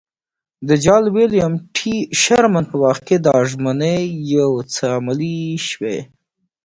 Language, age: Pashto, 40-49